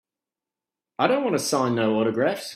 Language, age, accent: English, 40-49, Australian English